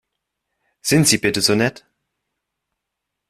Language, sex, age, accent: German, male, under 19, Deutschland Deutsch